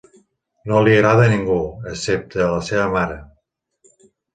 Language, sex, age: Catalan, male, 40-49